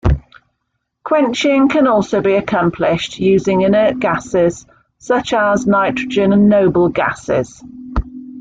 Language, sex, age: English, female, 50-59